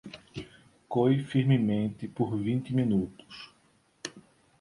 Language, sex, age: Portuguese, male, 30-39